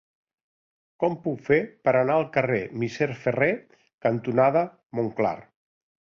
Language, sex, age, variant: Catalan, male, 60-69, Central